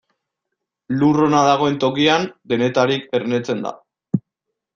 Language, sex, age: Basque, male, 19-29